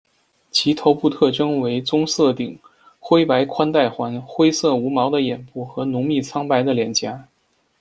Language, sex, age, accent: Chinese, male, 30-39, 出生地：北京市